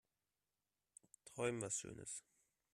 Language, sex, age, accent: German, male, 19-29, Deutschland Deutsch